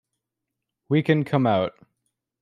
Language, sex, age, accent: English, male, under 19, Canadian English